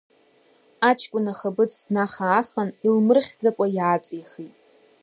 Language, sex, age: Abkhazian, female, under 19